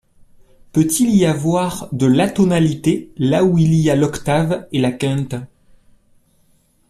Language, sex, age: French, male, 40-49